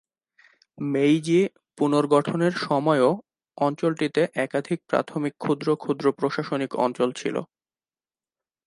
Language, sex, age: Bengali, male, 19-29